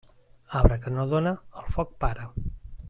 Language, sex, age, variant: Catalan, male, 40-49, Central